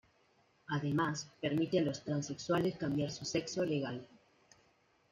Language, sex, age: Spanish, female, 19-29